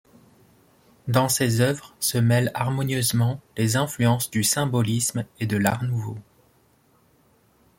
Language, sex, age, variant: French, male, 30-39, Français de métropole